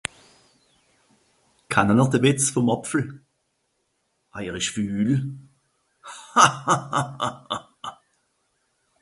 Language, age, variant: Swiss German, 50-59, Nordniederàlemmànisch (Rishoffe, Zàwere, Bùsswìller, Hawenau, Brüemt, Stroossbùri, Molse, Dàmbàch, Schlettstàtt, Pfàlzbùri usw.)